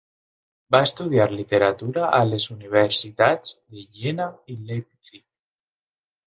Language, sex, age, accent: Catalan, male, 19-29, valencià